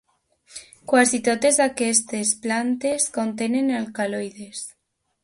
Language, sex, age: Catalan, female, under 19